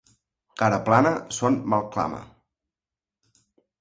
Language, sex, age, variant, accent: Catalan, male, 30-39, Central, gironí